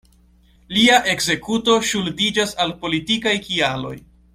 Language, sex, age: Esperanto, male, 19-29